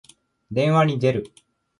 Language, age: Japanese, 19-29